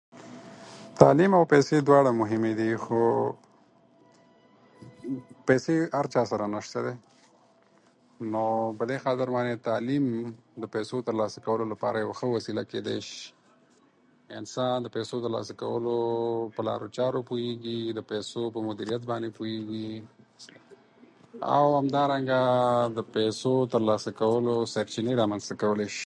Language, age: Pashto, 19-29